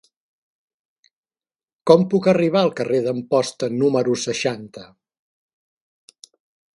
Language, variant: Catalan, Central